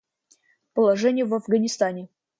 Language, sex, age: Russian, male, under 19